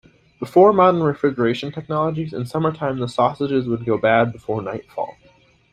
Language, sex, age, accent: English, male, under 19, United States English